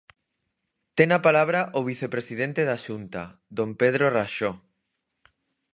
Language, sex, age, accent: Galician, male, 19-29, Normativo (estándar)